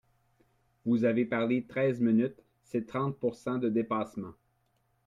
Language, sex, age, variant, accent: French, male, 40-49, Français d'Amérique du Nord, Français du Canada